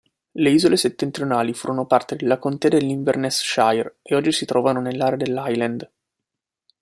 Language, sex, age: Italian, male, 19-29